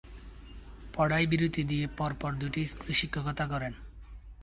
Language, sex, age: Bengali, male, 19-29